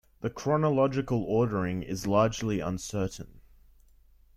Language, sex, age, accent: English, male, under 19, Australian English